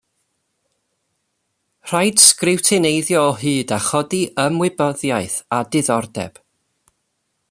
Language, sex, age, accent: Welsh, male, 30-39, Y Deyrnas Unedig Cymraeg